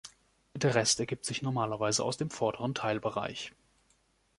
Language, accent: German, Deutschland Deutsch